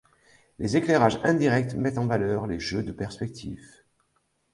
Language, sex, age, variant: French, male, 60-69, Français de métropole